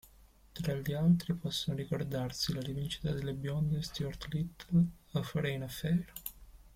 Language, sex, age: Italian, male, 19-29